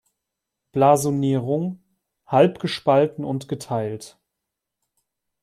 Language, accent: German, Deutschland Deutsch